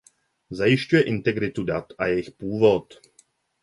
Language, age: Czech, 30-39